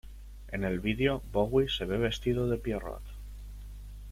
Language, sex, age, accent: Spanish, male, 19-29, España: Sur peninsular (Andalucia, Extremadura, Murcia)